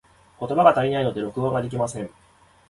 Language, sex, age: Japanese, male, 30-39